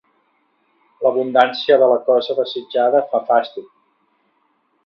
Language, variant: Catalan, Central